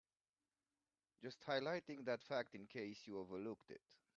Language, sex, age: English, male, 50-59